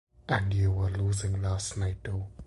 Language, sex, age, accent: English, male, 19-29, India and South Asia (India, Pakistan, Sri Lanka)